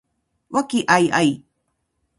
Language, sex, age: Japanese, female, 50-59